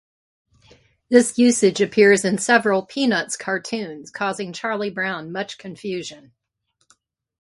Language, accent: English, United States English